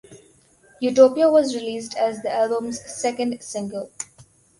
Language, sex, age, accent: English, female, under 19, India and South Asia (India, Pakistan, Sri Lanka)